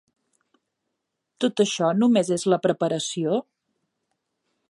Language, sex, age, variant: Catalan, female, 40-49, Central